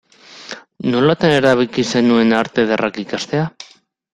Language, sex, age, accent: Basque, male, 40-49, Mendebalekoa (Araba, Bizkaia, Gipuzkoako mendebaleko herri batzuk)